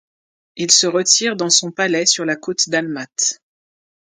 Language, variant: French, Français de métropole